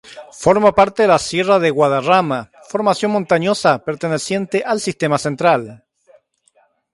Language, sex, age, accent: Spanish, male, 40-49, Chileno: Chile, Cuyo